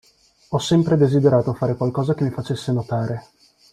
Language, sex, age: Italian, male, 19-29